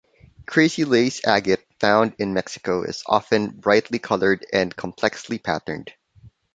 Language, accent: English, Filipino